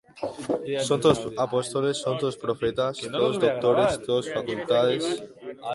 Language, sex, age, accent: Spanish, male, under 19, España: Norte peninsular (Asturias, Castilla y León, Cantabria, País Vasco, Navarra, Aragón, La Rioja, Guadalajara, Cuenca)